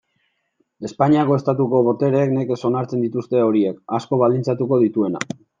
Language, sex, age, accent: Basque, male, 19-29, Mendebalekoa (Araba, Bizkaia, Gipuzkoako mendebaleko herri batzuk)